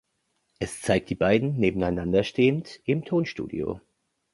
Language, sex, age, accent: German, male, 30-39, Deutschland Deutsch